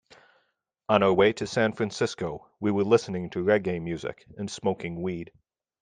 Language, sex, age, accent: English, male, 30-39, United States English